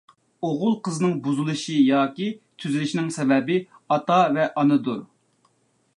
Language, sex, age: Uyghur, male, 30-39